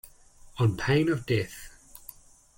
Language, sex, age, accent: English, male, 30-39, New Zealand English